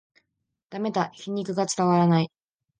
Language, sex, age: Japanese, female, under 19